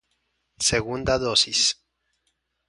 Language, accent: Spanish, Caribe: Cuba, Venezuela, Puerto Rico, República Dominicana, Panamá, Colombia caribeña, México caribeño, Costa del golfo de México